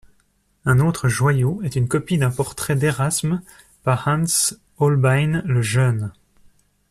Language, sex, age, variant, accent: French, male, 40-49, Français d'Europe, Français de Suisse